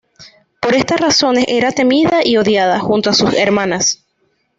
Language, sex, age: Spanish, female, 19-29